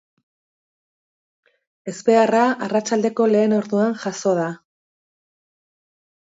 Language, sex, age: Basque, female, 50-59